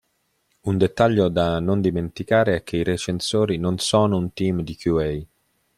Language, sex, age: Italian, male, 30-39